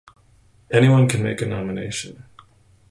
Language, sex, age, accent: English, male, 50-59, United States English